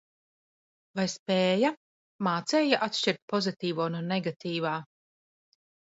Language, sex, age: Latvian, female, 40-49